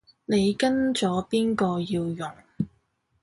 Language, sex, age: Cantonese, female, 19-29